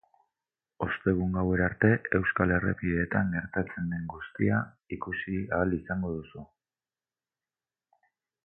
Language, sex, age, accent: Basque, male, 40-49, Mendebalekoa (Araba, Bizkaia, Gipuzkoako mendebaleko herri batzuk)